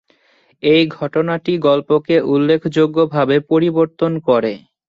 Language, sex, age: Bengali, male, 19-29